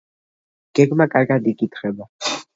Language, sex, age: Georgian, male, under 19